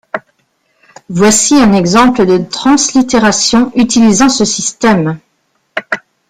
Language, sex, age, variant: French, female, 50-59, Français de métropole